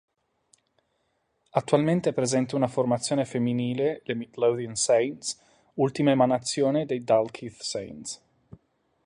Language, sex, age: Italian, male, 30-39